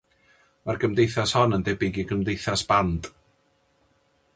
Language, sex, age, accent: Welsh, male, 40-49, Y Deyrnas Unedig Cymraeg